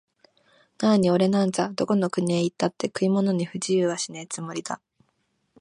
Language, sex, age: Japanese, female, 19-29